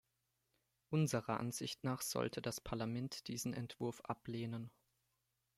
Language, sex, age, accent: German, male, under 19, Deutschland Deutsch